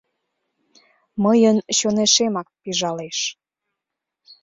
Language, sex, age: Mari, female, 19-29